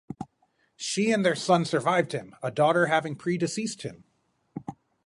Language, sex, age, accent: English, male, 40-49, United States English